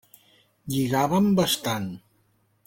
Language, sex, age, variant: Catalan, male, 40-49, Central